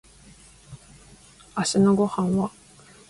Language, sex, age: Japanese, female, 19-29